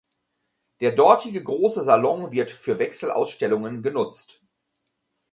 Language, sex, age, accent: German, male, 50-59, Deutschland Deutsch